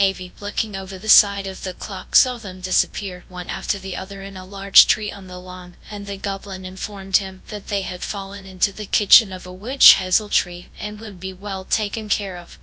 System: TTS, GradTTS